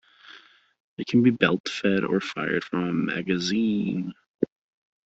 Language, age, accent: English, 30-39, Canadian English